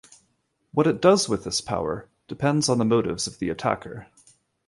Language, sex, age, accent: English, male, 30-39, Canadian English